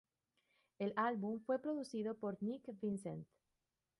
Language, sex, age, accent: Spanish, female, 30-39, Andino-Pacífico: Colombia, Perú, Ecuador, oeste de Bolivia y Venezuela andina